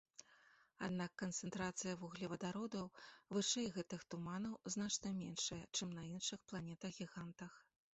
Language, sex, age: Belarusian, female, 40-49